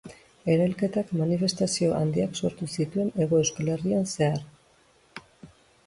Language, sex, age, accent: Basque, female, 40-49, Mendebalekoa (Araba, Bizkaia, Gipuzkoako mendebaleko herri batzuk)